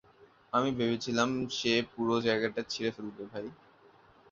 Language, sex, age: Bengali, male, under 19